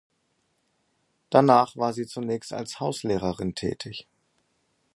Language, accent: German, Norddeutsch